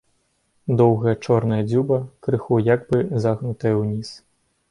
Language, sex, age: Belarusian, male, under 19